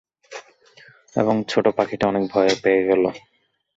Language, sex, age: Bengali, male, 19-29